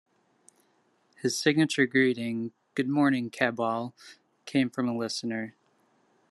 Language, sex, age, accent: English, male, 19-29, United States English